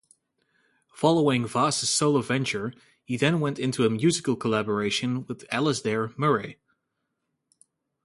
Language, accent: English, United States English